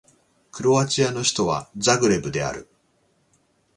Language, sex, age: Japanese, male, 40-49